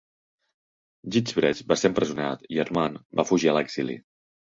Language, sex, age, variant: Catalan, male, 30-39, Central